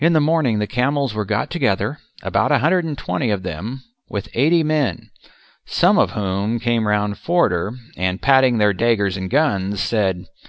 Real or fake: real